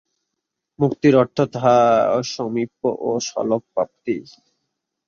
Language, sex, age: Bengali, male, 19-29